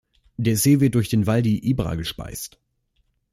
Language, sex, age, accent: German, male, under 19, Deutschland Deutsch